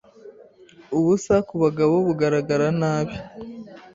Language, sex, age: Kinyarwanda, female, 30-39